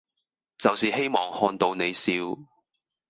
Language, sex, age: Cantonese, male, 30-39